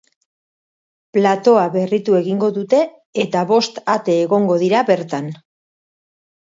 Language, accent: Basque, Mendebalekoa (Araba, Bizkaia, Gipuzkoako mendebaleko herri batzuk)